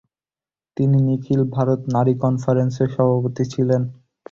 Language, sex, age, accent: Bengali, male, under 19, শুদ্ধ